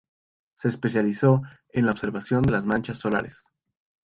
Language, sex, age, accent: Spanish, male, 19-29, México